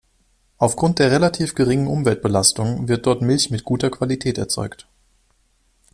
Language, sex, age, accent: German, male, 19-29, Deutschland Deutsch